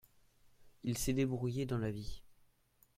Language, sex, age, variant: French, male, under 19, Français de métropole